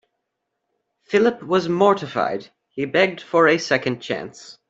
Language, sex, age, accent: English, male, under 19, United States English